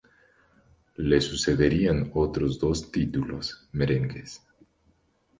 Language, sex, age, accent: Spanish, male, 19-29, Andino-Pacífico: Colombia, Perú, Ecuador, oeste de Bolivia y Venezuela andina